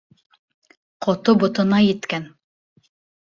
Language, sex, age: Bashkir, female, 30-39